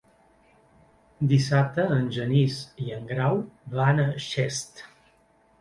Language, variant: Catalan, Central